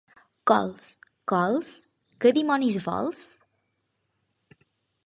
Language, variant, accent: Catalan, Balear, mallorquí